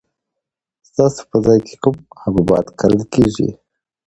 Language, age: Pashto, 19-29